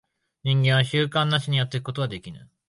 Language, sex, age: Japanese, male, 19-29